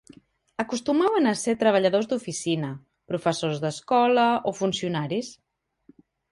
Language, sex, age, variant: Catalan, female, 30-39, Central